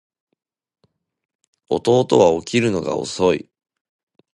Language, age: Japanese, 19-29